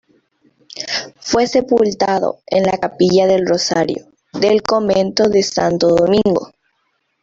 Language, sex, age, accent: Spanish, female, under 19, Rioplatense: Argentina, Uruguay, este de Bolivia, Paraguay